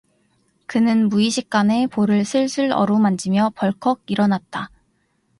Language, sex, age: Korean, female, 19-29